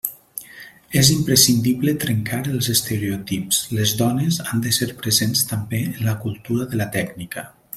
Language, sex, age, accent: Catalan, male, 40-49, valencià